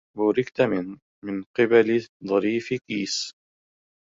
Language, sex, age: Arabic, male, 40-49